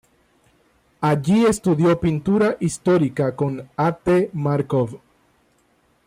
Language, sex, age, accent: Spanish, male, 30-39, Caribe: Cuba, Venezuela, Puerto Rico, República Dominicana, Panamá, Colombia caribeña, México caribeño, Costa del golfo de México